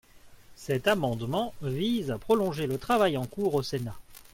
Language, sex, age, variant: French, male, 40-49, Français de métropole